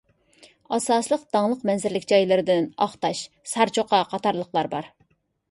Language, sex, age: Uyghur, female, 30-39